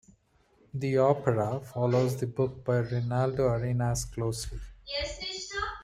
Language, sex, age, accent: English, male, 30-39, India and South Asia (India, Pakistan, Sri Lanka)